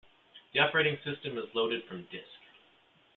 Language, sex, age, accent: English, male, 19-29, United States English